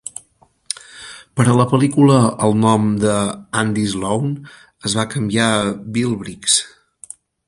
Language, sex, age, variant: Catalan, male, 40-49, Central